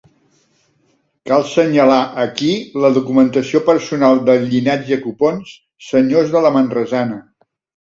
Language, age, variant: Catalan, 50-59, Central